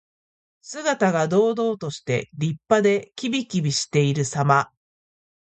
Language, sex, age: Japanese, female, 40-49